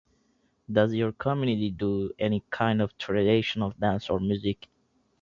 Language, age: English, 19-29